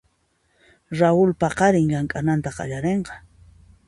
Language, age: Puno Quechua, 50-59